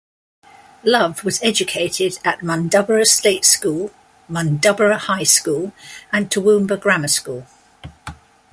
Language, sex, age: English, female, 60-69